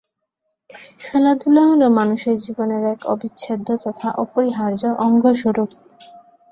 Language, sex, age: Bengali, female, 19-29